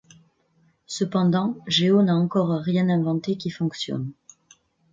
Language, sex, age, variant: French, female, 30-39, Français de métropole